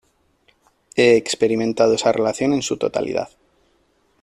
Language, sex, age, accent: Spanish, male, 40-49, España: Norte peninsular (Asturias, Castilla y León, Cantabria, País Vasco, Navarra, Aragón, La Rioja, Guadalajara, Cuenca)